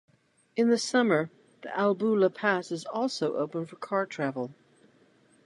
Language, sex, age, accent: English, female, 50-59, United States English